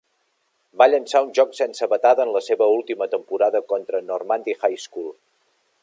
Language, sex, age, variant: Catalan, male, 40-49, Central